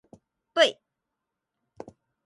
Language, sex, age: Japanese, female, 19-29